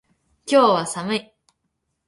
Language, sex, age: Japanese, female, 19-29